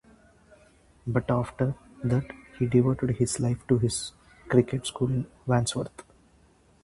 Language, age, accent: English, 19-29, India and South Asia (India, Pakistan, Sri Lanka)